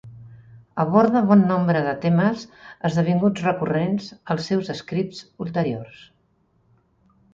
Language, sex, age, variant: Catalan, female, 60-69, Central